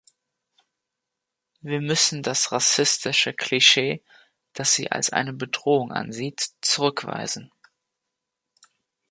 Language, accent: German, Deutschland Deutsch